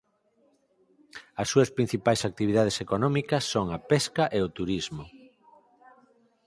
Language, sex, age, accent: Galician, male, 50-59, Central (gheada)